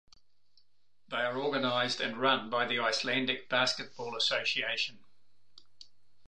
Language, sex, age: English, male, 70-79